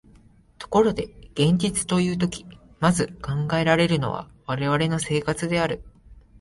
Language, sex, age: Japanese, male, 19-29